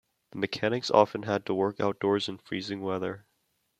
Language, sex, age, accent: English, male, under 19, United States English